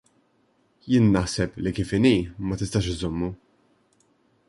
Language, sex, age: Maltese, male, 19-29